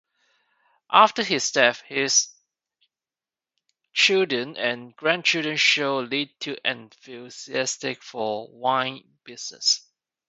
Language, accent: English, Hong Kong English